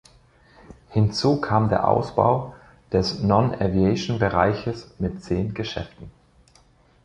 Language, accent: German, Österreichisches Deutsch